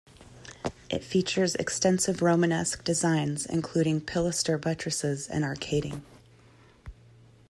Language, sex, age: English, female, 30-39